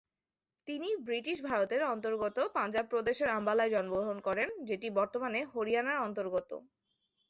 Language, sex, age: Bengali, female, 19-29